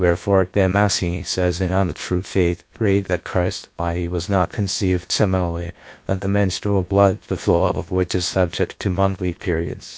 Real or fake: fake